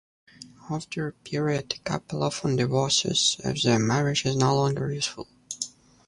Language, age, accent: English, under 19, United States English